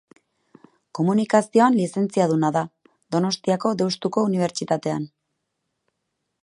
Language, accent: Basque, Erdialdekoa edo Nafarra (Gipuzkoa, Nafarroa)